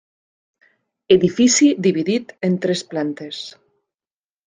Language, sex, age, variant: Catalan, female, 50-59, Nord-Occidental